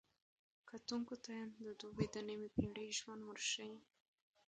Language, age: Pashto, under 19